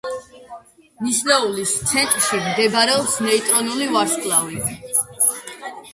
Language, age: Georgian, 19-29